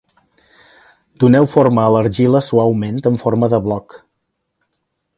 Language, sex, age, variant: Catalan, male, 60-69, Central